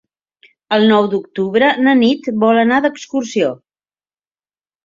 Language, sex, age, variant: Catalan, female, 50-59, Central